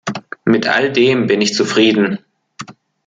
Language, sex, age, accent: German, male, under 19, Deutschland Deutsch